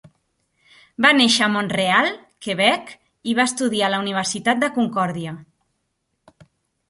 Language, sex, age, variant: Catalan, female, 30-39, Central